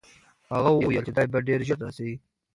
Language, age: Pashto, 19-29